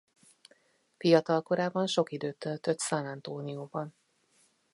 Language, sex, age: Hungarian, female, 40-49